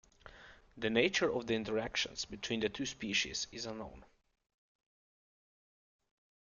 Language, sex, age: English, male, 19-29